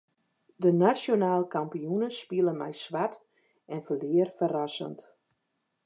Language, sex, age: Western Frisian, female, 40-49